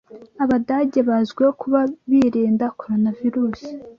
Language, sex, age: Kinyarwanda, female, 19-29